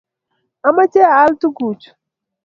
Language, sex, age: Kalenjin, female, 40-49